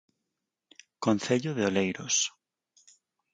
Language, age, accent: Galician, 19-29, Normativo (estándar)